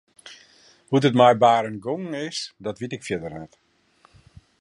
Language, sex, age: Western Frisian, male, 50-59